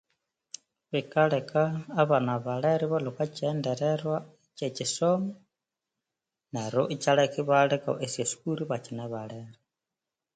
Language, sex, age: Konzo, female, 30-39